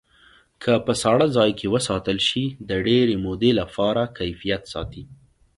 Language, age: Pashto, 19-29